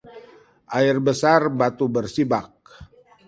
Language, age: Indonesian, 50-59